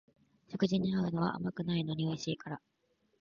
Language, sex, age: Japanese, female, 19-29